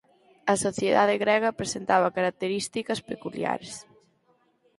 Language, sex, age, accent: Galician, female, 19-29, Central (gheada)